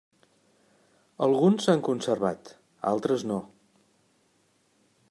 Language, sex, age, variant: Catalan, male, 60-69, Central